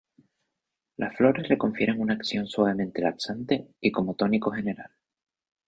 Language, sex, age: Spanish, male, 19-29